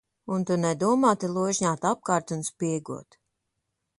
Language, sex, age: Latvian, female, 30-39